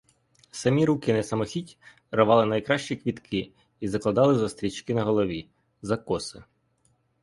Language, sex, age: Ukrainian, male, 19-29